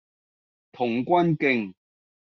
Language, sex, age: Cantonese, male, 40-49